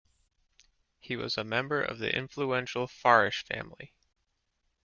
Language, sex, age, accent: English, male, 40-49, United States English